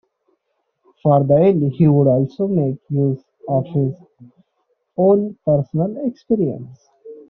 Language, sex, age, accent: English, male, 19-29, India and South Asia (India, Pakistan, Sri Lanka)